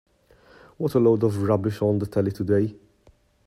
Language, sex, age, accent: English, male, 30-39, England English